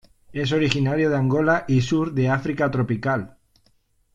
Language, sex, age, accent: Spanish, male, 40-49, España: Norte peninsular (Asturias, Castilla y León, Cantabria, País Vasco, Navarra, Aragón, La Rioja, Guadalajara, Cuenca)